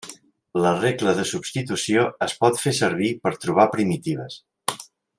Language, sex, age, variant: Catalan, male, 40-49, Central